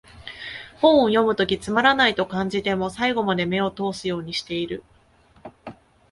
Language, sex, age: Japanese, female, 30-39